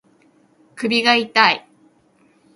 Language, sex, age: Japanese, female, 30-39